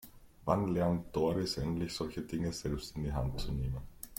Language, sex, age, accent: German, male, 19-29, Österreichisches Deutsch